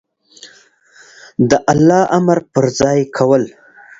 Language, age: Pashto, 19-29